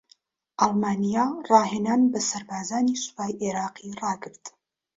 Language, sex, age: Central Kurdish, female, 30-39